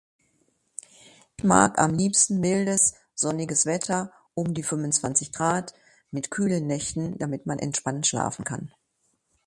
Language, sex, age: German, female, 60-69